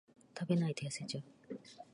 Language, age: Japanese, 50-59